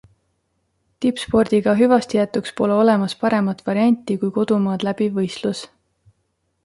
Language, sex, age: Estonian, female, 30-39